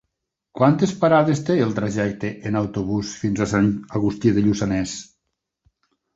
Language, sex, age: Catalan, male, 60-69